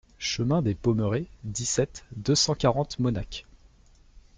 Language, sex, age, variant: French, male, 19-29, Français de métropole